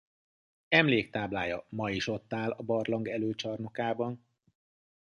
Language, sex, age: Hungarian, male, 40-49